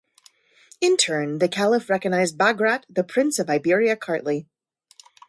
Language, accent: English, United States English